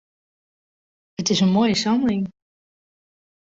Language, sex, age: Western Frisian, female, under 19